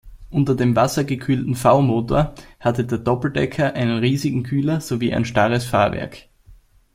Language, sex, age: German, male, under 19